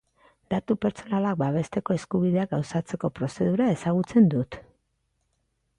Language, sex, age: Basque, female, 40-49